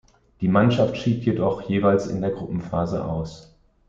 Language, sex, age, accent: German, male, 40-49, Deutschland Deutsch